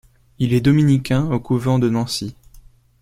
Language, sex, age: French, male, 19-29